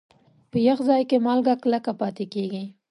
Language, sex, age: Pashto, female, 19-29